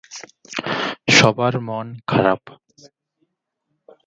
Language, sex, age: Bengali, male, 19-29